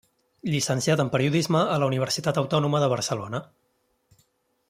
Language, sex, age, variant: Catalan, male, 30-39, Central